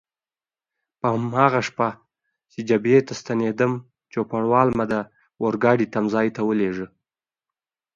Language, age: Pashto, under 19